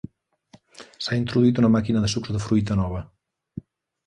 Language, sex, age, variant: Catalan, male, 40-49, Central